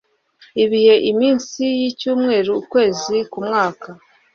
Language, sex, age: Kinyarwanda, female, 19-29